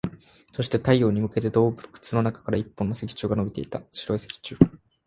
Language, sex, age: Japanese, male, 19-29